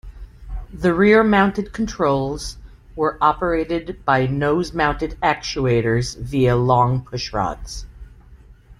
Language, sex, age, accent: English, female, 40-49, United States English